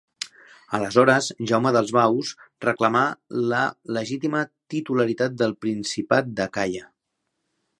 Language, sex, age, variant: Catalan, male, 30-39, Central